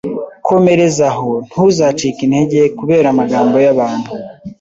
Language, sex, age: Kinyarwanda, male, 19-29